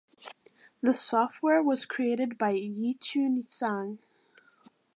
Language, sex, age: English, female, under 19